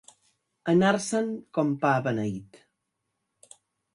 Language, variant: Catalan, Central